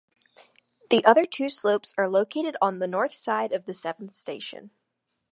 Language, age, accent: English, under 19, United States English